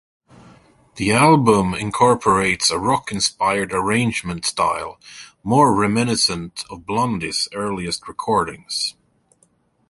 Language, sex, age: English, male, 40-49